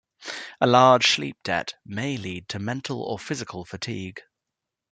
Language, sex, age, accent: English, male, 19-29, England English